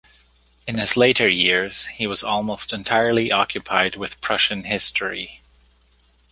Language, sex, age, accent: English, male, 50-59, Canadian English